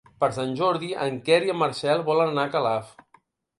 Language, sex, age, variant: Catalan, male, 50-59, Balear